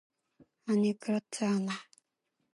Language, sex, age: Korean, female, 19-29